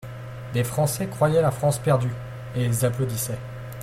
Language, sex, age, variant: French, male, 19-29, Français de métropole